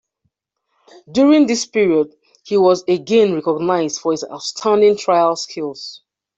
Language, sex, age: English, female, 30-39